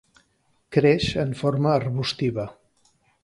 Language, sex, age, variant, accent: Catalan, male, 50-59, Central, central